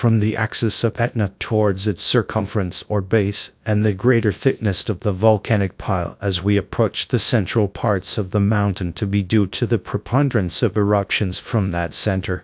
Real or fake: fake